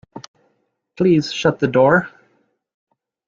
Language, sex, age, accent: English, male, 19-29, Canadian English